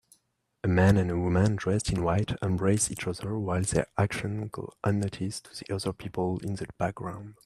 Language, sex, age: English, male, 19-29